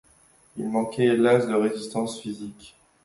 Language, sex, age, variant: French, male, 19-29, Français de métropole